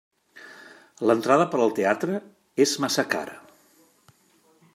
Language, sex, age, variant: Catalan, male, 50-59, Central